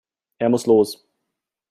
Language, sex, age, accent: German, male, 30-39, Deutschland Deutsch